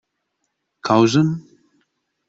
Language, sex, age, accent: Esperanto, male, under 19, Internacia